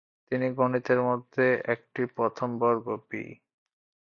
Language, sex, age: Bengali, male, 19-29